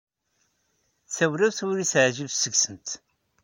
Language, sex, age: Kabyle, male, 60-69